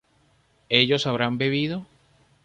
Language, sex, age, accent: Spanish, male, 30-39, Caribe: Cuba, Venezuela, Puerto Rico, República Dominicana, Panamá, Colombia caribeña, México caribeño, Costa del golfo de México